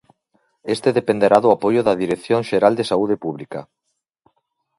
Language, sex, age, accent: Galician, male, 40-49, Oriental (común en zona oriental)